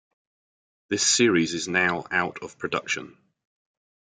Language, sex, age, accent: English, male, 50-59, England English